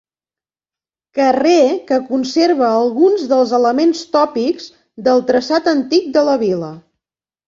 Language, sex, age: Catalan, female, 50-59